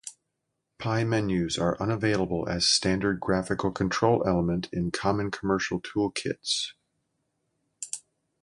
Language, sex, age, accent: English, male, 60-69, United States English